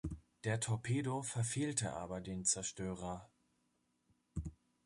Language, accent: German, Deutschland Deutsch